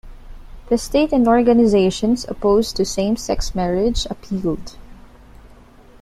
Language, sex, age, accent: English, female, 19-29, Filipino